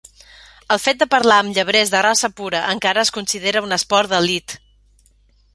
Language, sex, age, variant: Catalan, female, 40-49, Central